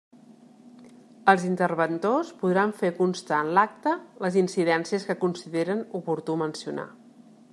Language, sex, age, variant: Catalan, female, 40-49, Central